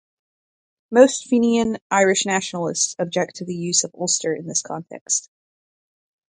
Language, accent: English, United States English